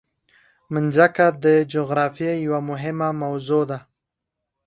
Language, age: Pashto, under 19